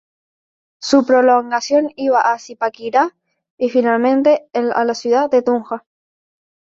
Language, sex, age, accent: Spanish, male, 19-29, España: Islas Canarias